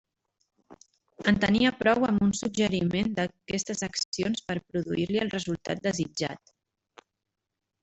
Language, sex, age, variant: Catalan, female, 30-39, Central